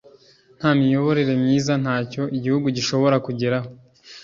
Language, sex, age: Kinyarwanda, male, 19-29